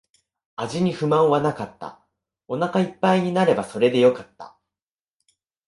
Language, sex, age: Japanese, male, 19-29